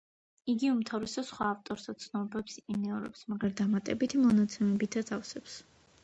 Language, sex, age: Georgian, female, under 19